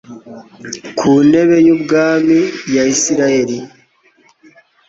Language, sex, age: Kinyarwanda, male, 40-49